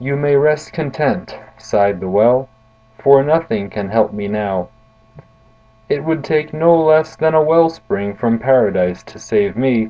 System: none